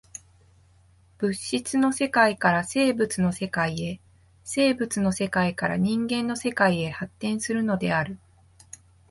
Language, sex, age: Japanese, female, 30-39